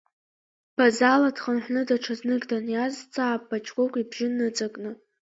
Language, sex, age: Abkhazian, female, under 19